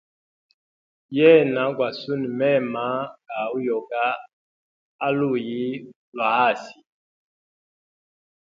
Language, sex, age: Hemba, male, 40-49